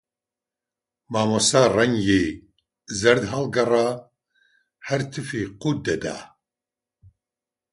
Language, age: Central Kurdish, 60-69